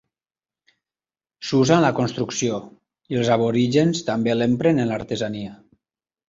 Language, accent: Catalan, valencià